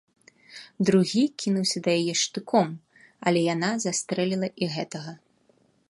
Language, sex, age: Belarusian, female, 30-39